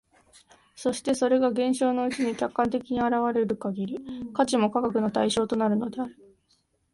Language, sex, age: Japanese, female, 19-29